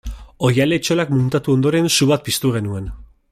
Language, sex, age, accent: Basque, male, 19-29, Erdialdekoa edo Nafarra (Gipuzkoa, Nafarroa)